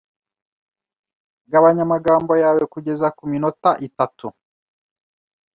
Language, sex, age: Kinyarwanda, male, 30-39